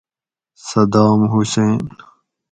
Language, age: Gawri, 19-29